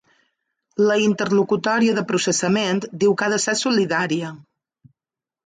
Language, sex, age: Catalan, female, 40-49